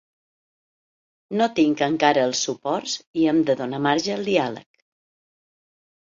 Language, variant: Catalan, Balear